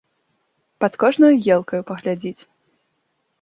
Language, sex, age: Belarusian, female, 19-29